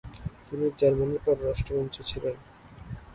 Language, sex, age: Bengali, male, 19-29